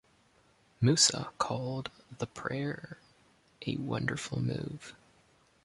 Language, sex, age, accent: English, male, 19-29, United States English